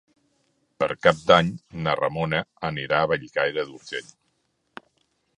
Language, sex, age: Catalan, male, 50-59